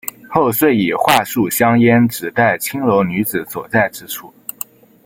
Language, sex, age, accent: Chinese, male, under 19, 出生地：浙江省